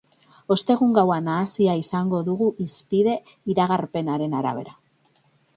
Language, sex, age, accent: Basque, female, 30-39, Mendebalekoa (Araba, Bizkaia, Gipuzkoako mendebaleko herri batzuk)